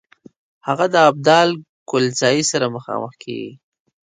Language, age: Pashto, 19-29